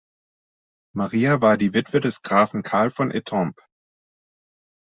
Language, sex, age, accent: German, male, 30-39, Deutschland Deutsch